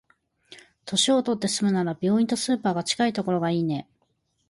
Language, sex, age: Japanese, female, 30-39